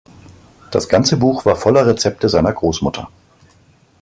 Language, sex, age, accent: German, male, 40-49, Deutschland Deutsch